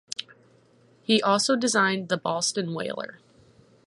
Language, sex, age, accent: English, female, under 19, United States English